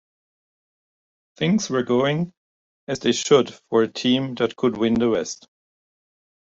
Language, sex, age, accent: English, male, 40-49, United States English